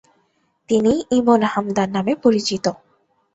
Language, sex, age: Bengali, female, 19-29